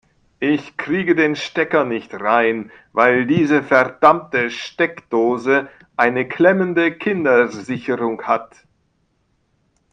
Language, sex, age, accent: German, male, 60-69, Deutschland Deutsch